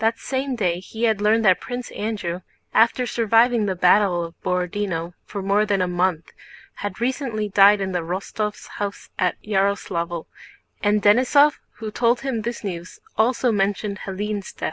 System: none